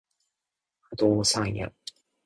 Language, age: Japanese, 30-39